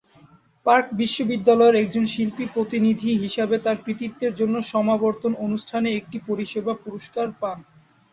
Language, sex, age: Bengali, male, 19-29